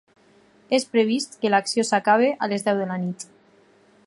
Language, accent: Catalan, valencià